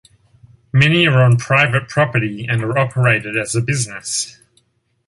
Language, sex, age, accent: English, male, 30-39, Australian English